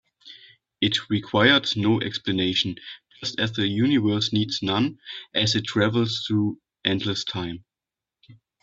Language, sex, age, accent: English, male, 19-29, United States English